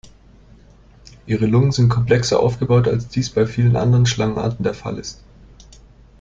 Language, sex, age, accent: German, male, 19-29, Deutschland Deutsch